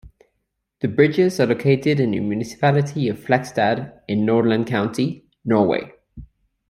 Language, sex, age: English, male, 30-39